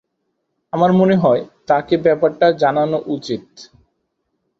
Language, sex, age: Bengali, male, 19-29